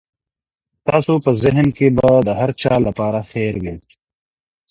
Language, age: Pashto, 30-39